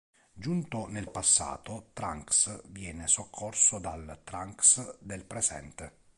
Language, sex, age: Italian, male, 40-49